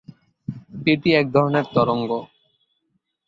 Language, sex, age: Bengali, male, 19-29